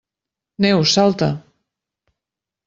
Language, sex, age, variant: Catalan, female, 50-59, Central